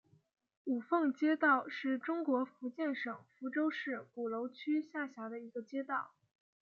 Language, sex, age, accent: Chinese, female, 19-29, 出生地：黑龙江省